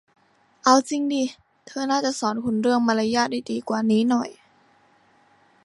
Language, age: Thai, under 19